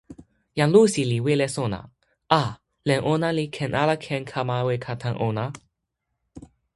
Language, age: Toki Pona, under 19